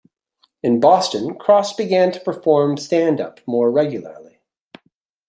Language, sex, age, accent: English, male, 40-49, United States English